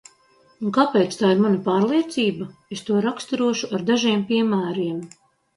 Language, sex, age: Latvian, female, 40-49